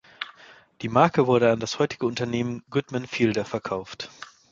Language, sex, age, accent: German, male, 19-29, Deutschland Deutsch